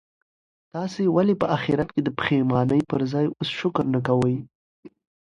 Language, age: Pashto, under 19